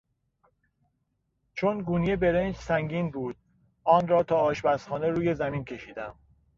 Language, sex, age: Persian, male, 30-39